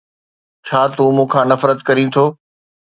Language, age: Sindhi, 40-49